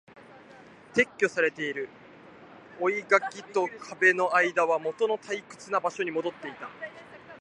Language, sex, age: Japanese, male, 19-29